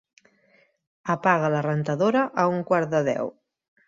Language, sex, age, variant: Catalan, female, 30-39, Central